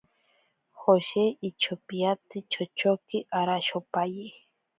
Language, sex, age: Ashéninka Perené, female, 19-29